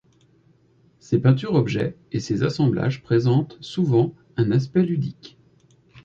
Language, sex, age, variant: French, male, 30-39, Français de métropole